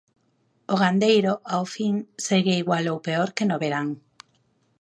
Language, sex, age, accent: Galician, female, 30-39, Normativo (estándar)